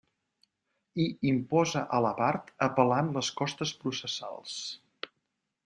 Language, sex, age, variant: Catalan, male, 50-59, Central